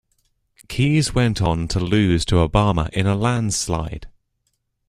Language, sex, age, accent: English, male, under 19, England English